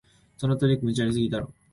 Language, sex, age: Japanese, male, 19-29